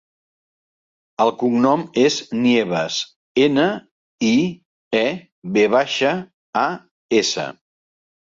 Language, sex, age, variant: Catalan, male, 60-69, Central